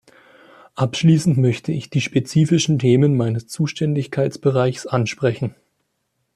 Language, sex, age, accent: German, male, 19-29, Deutschland Deutsch